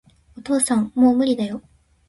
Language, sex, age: Japanese, female, 19-29